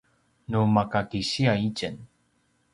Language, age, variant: Paiwan, 30-39, pinayuanan a kinaikacedasan (東排灣語)